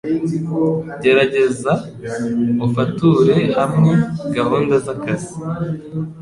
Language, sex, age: Kinyarwanda, male, 19-29